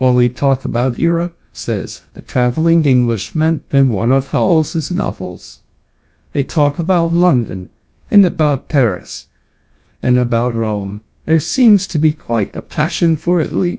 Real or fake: fake